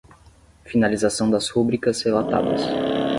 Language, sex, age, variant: Portuguese, male, 19-29, Portuguese (Brasil)